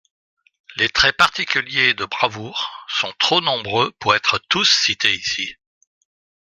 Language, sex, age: French, male, 60-69